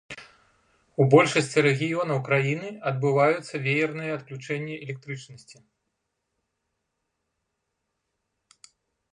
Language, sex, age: Belarusian, male, 50-59